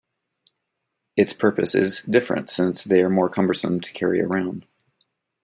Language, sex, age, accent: English, male, 30-39, United States English